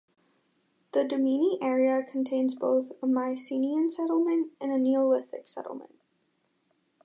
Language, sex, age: English, female, 19-29